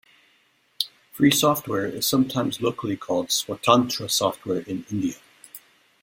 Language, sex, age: English, male, 40-49